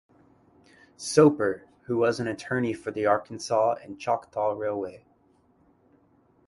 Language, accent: English, United States English